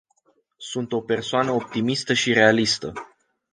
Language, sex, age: Romanian, male, 19-29